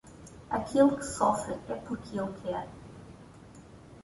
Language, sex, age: Portuguese, female, 30-39